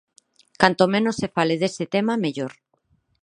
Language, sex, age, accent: Galician, female, 40-49, Normativo (estándar); Neofalante